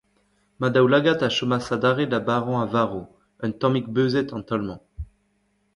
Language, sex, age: Breton, male, 19-29